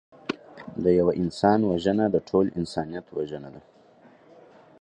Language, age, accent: Pashto, 19-29, کندهارۍ لهجه